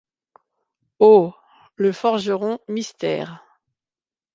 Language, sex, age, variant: French, female, 50-59, Français de métropole